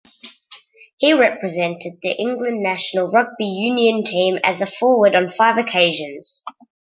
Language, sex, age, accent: English, male, under 19, Australian English